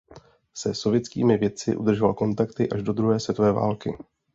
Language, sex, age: Czech, male, 30-39